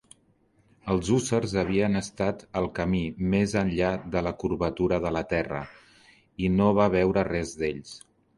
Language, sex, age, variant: Catalan, male, 40-49, Central